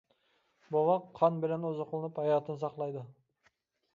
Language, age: Uyghur, 19-29